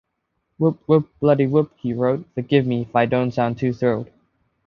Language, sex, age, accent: English, male, 19-29, England English